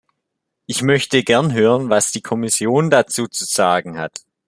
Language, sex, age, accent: German, male, under 19, Deutschland Deutsch